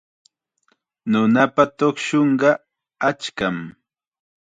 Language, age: Chiquián Ancash Quechua, 19-29